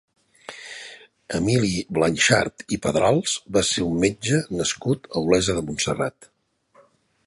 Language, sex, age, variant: Catalan, male, 50-59, Central